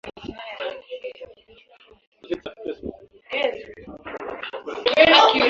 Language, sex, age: Swahili, male, 19-29